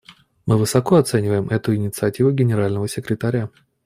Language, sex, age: Russian, male, 30-39